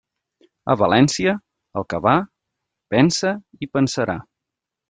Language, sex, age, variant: Catalan, male, 30-39, Central